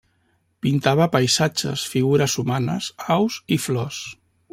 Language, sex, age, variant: Catalan, male, 50-59, Central